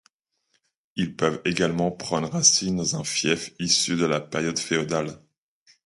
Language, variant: French, Français de métropole